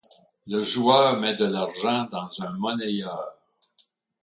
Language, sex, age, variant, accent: French, male, 70-79, Français d'Amérique du Nord, Français du Canada